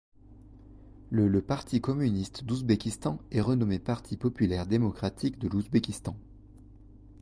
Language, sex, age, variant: French, male, 19-29, Français de métropole